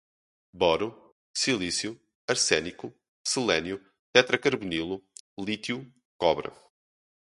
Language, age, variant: Portuguese, 19-29, Portuguese (Portugal)